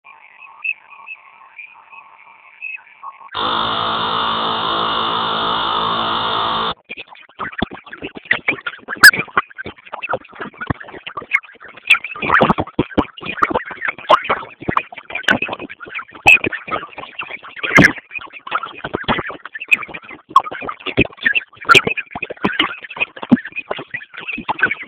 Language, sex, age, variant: Swahili, male, 19-29, Kiswahili cha Bara ya Kenya